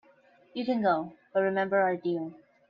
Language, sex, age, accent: English, female, under 19, United States English